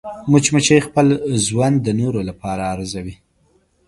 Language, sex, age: Pashto, male, 19-29